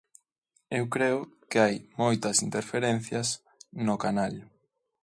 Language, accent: Galician, Normativo (estándar)